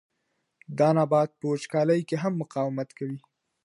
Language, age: Pashto, 19-29